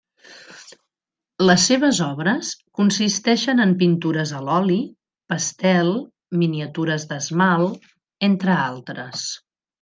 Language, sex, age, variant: Catalan, female, 50-59, Central